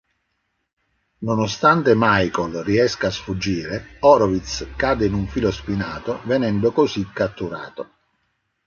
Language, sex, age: Italian, male, 50-59